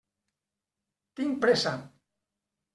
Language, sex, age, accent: Catalan, male, 50-59, valencià